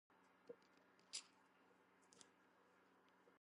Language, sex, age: Georgian, female, 19-29